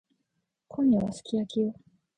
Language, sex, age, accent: Japanese, female, 19-29, 標準語